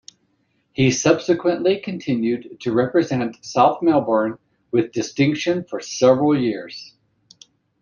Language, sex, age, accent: English, male, 50-59, United States English